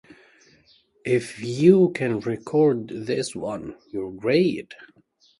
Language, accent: English, United States English